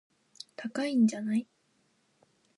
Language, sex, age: Japanese, female, 19-29